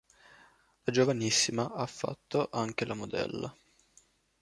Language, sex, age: Italian, male, 19-29